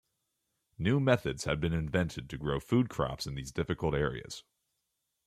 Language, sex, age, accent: English, male, 19-29, United States English